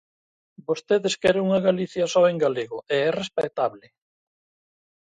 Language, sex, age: Galician, male, 60-69